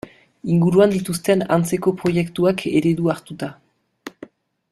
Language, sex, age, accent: Basque, male, 19-29, Nafar-lapurtarra edo Zuberotarra (Lapurdi, Nafarroa Beherea, Zuberoa)